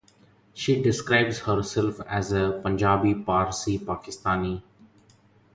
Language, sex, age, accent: English, male, 30-39, India and South Asia (India, Pakistan, Sri Lanka)